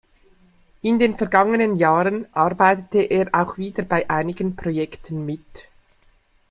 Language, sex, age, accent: German, female, 50-59, Schweizerdeutsch